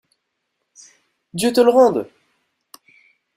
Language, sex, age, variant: French, male, 19-29, Français de métropole